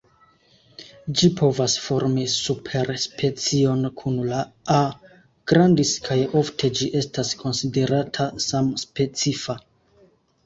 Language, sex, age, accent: Esperanto, male, 19-29, Internacia